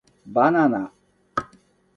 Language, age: Japanese, 60-69